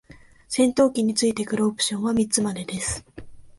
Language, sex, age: Japanese, female, 19-29